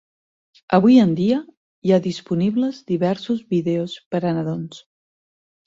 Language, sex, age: Catalan, female, 50-59